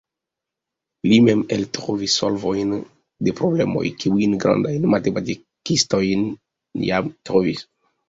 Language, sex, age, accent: Esperanto, male, 30-39, Internacia